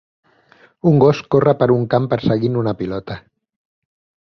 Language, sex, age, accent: Catalan, male, 40-49, Català central